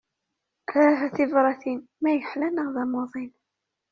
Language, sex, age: Kabyle, female, 30-39